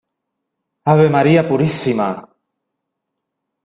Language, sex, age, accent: Spanish, male, 30-39, Caribe: Cuba, Venezuela, Puerto Rico, República Dominicana, Panamá, Colombia caribeña, México caribeño, Costa del golfo de México